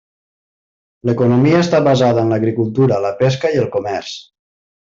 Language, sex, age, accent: Catalan, male, 30-39, valencià